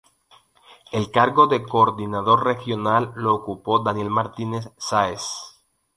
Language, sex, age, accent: Spanish, male, 19-29, Andino-Pacífico: Colombia, Perú, Ecuador, oeste de Bolivia y Venezuela andina